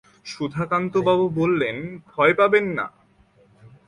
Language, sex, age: Bengali, male, 19-29